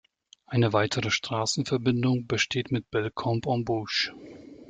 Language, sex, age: German, male, 30-39